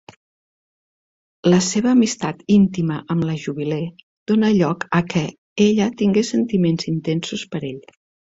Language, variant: Catalan, Septentrional